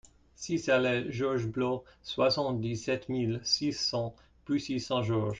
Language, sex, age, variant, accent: French, male, 30-39, Français d'Amérique du Nord, Français des États-Unis